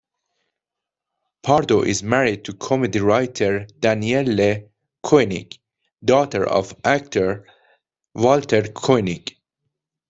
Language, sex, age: English, male, 30-39